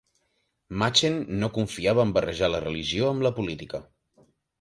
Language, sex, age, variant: Catalan, male, 19-29, Nord-Occidental